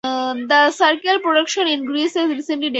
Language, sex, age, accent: English, female, 19-29, United States English